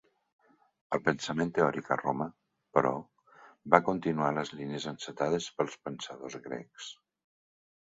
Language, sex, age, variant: Catalan, male, 60-69, Central